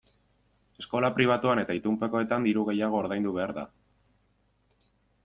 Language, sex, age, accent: Basque, male, 19-29, Erdialdekoa edo Nafarra (Gipuzkoa, Nafarroa)